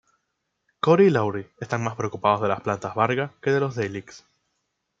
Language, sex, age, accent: Spanish, male, 19-29, Caribe: Cuba, Venezuela, Puerto Rico, República Dominicana, Panamá, Colombia caribeña, México caribeño, Costa del golfo de México